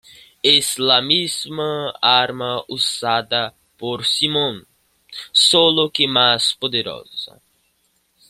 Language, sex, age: Spanish, male, under 19